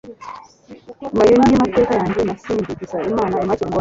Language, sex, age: Kinyarwanda, female, 30-39